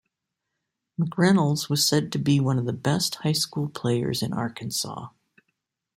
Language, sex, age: English, female, 60-69